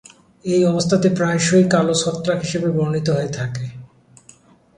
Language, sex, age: Bengali, male, 19-29